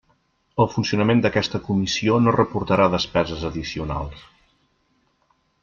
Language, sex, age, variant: Catalan, male, 40-49, Central